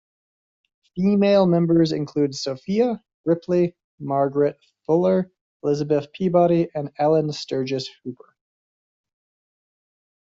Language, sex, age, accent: English, male, 30-39, United States English